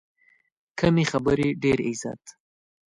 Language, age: Pashto, 19-29